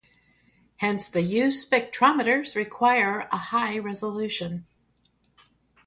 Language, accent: English, United States English